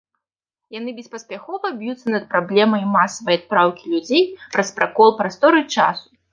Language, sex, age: Belarusian, female, 19-29